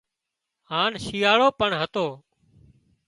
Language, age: Wadiyara Koli, 40-49